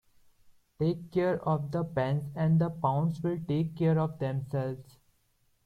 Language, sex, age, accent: English, male, 19-29, India and South Asia (India, Pakistan, Sri Lanka)